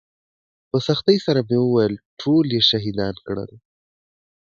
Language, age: Pashto, 19-29